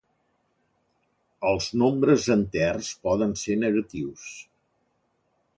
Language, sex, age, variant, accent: Catalan, male, 60-69, Central, central